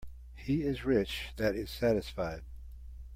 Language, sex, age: English, male, 70-79